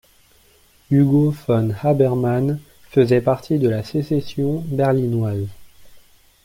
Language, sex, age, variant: French, male, 19-29, Français de métropole